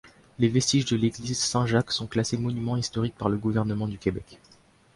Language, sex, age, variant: French, male, under 19, Français de métropole